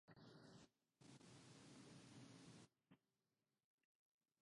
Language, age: English, 30-39